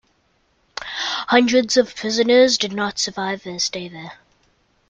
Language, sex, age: English, male, under 19